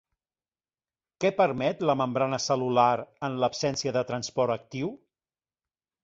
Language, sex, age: Catalan, male, 40-49